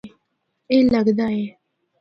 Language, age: Northern Hindko, 19-29